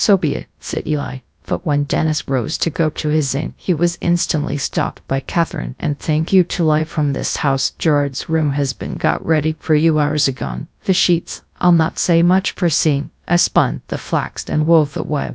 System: TTS, GradTTS